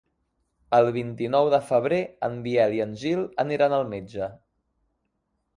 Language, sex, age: Catalan, male, 40-49